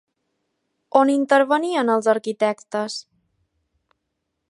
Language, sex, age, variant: Catalan, female, 19-29, Balear